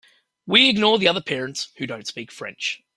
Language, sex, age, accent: English, male, 40-49, Australian English